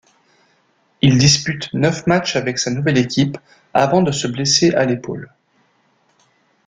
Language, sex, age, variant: French, male, 40-49, Français de métropole